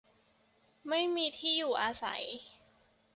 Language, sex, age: Thai, female, 19-29